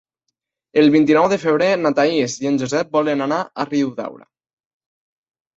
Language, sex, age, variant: Catalan, male, 19-29, Nord-Occidental